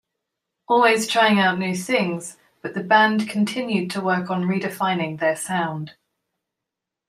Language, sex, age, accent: English, female, 40-49, England English